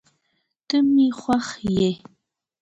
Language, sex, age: Pashto, female, 19-29